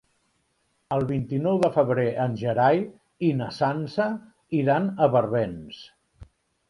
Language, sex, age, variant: Catalan, male, 50-59, Central